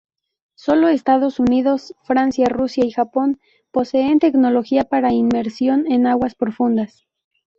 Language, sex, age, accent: Spanish, female, 19-29, México